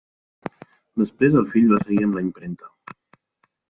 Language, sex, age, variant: Catalan, male, 30-39, Central